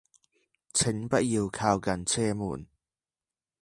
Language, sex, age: Cantonese, male, under 19